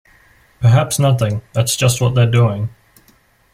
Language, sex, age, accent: English, male, under 19, Australian English